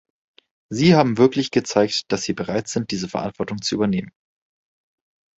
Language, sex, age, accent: German, male, 19-29, Deutschland Deutsch